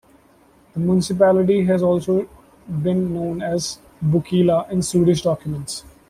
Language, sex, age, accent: English, male, 19-29, India and South Asia (India, Pakistan, Sri Lanka)